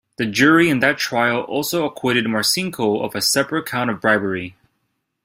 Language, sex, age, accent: English, male, 30-39, United States English